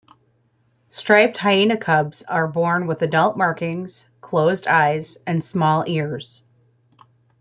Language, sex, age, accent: English, female, 40-49, United States English